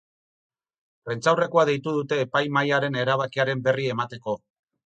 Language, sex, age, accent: Basque, male, 50-59, Mendebalekoa (Araba, Bizkaia, Gipuzkoako mendebaleko herri batzuk)